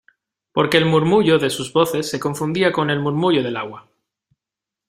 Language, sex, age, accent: Spanish, male, 19-29, España: Norte peninsular (Asturias, Castilla y León, Cantabria, País Vasco, Navarra, Aragón, La Rioja, Guadalajara, Cuenca)